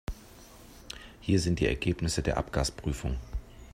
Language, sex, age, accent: German, male, 40-49, Deutschland Deutsch